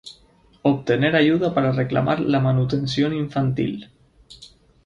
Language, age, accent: Spanish, 19-29, España: Islas Canarias